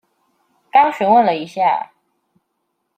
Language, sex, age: Chinese, female, 19-29